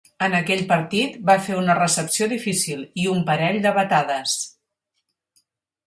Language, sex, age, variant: Catalan, female, 50-59, Central